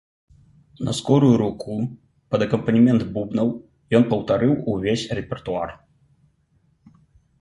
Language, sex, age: Belarusian, male, 30-39